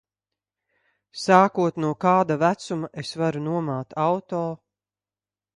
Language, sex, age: Latvian, female, 50-59